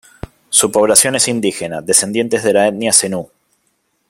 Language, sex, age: Spanish, male, 40-49